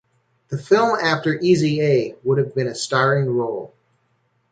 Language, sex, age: English, male, 40-49